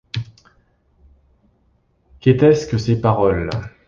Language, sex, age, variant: French, male, 40-49, Français de métropole